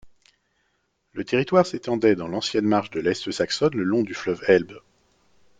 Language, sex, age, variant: French, male, 30-39, Français de métropole